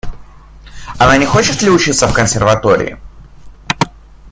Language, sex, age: Russian, male, 19-29